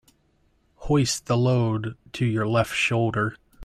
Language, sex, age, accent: English, male, 19-29, United States English